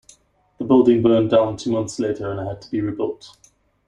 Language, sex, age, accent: English, male, 30-39, Southern African (South Africa, Zimbabwe, Namibia)